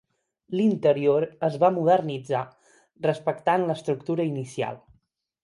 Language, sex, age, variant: Catalan, male, 19-29, Central